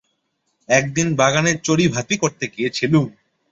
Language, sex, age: Bengali, male, 19-29